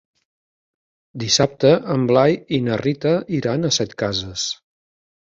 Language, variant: Catalan, Central